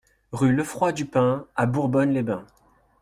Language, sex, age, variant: French, male, 30-39, Français de métropole